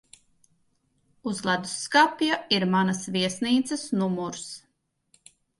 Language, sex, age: Latvian, female, 40-49